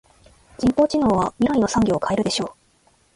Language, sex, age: Japanese, female, 19-29